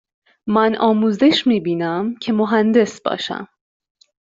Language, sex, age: Persian, female, 19-29